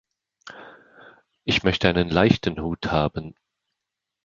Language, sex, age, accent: German, male, 50-59, Schweizerdeutsch